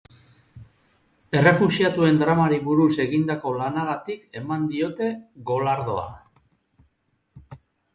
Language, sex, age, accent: Basque, male, 40-49, Mendebalekoa (Araba, Bizkaia, Gipuzkoako mendebaleko herri batzuk)